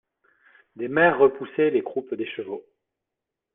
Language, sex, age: French, male, 40-49